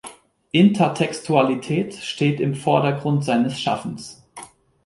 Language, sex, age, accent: German, male, 30-39, Deutschland Deutsch